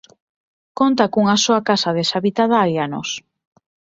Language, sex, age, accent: Galician, female, 19-29, Normativo (estándar)